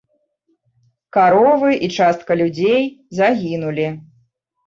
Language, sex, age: Belarusian, female, 30-39